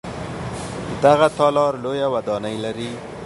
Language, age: Pashto, 19-29